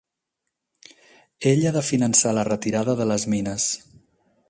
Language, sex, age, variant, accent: Catalan, male, 30-39, Central, central